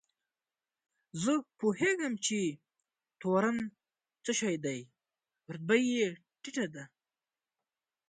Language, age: Pashto, 19-29